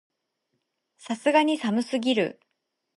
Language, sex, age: Japanese, female, 19-29